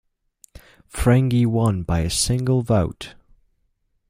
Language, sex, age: English, male, 19-29